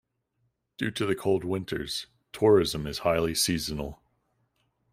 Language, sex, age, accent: English, male, 19-29, United States English